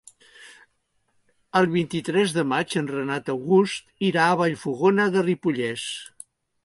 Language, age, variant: Catalan, 60-69, Central